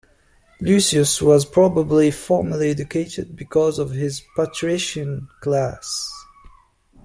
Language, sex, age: English, male, 30-39